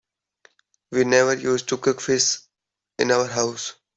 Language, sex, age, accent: English, male, 19-29, India and South Asia (India, Pakistan, Sri Lanka)